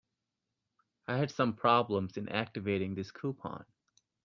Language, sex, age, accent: English, male, 30-39, United States English